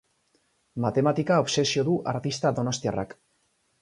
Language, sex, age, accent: Basque, male, 19-29, Erdialdekoa edo Nafarra (Gipuzkoa, Nafarroa)